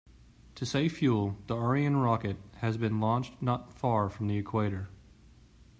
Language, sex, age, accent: English, male, 30-39, United States English